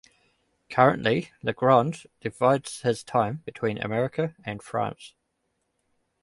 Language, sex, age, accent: English, male, 30-39, New Zealand English